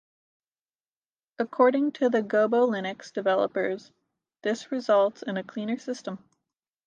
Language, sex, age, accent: English, female, 19-29, United States English